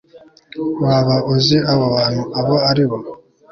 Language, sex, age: Kinyarwanda, male, 19-29